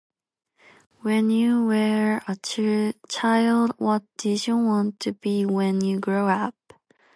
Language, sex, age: English, female, under 19